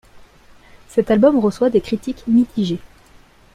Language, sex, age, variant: French, female, 19-29, Français de métropole